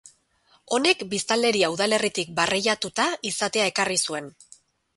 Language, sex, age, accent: Basque, female, 40-49, Erdialdekoa edo Nafarra (Gipuzkoa, Nafarroa)